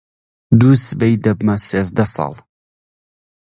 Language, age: Central Kurdish, 19-29